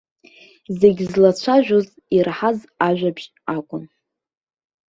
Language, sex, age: Abkhazian, female, 19-29